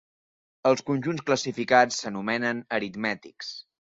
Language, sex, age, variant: Catalan, male, 19-29, Central